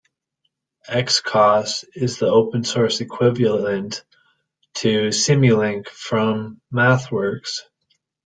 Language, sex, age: English, male, 30-39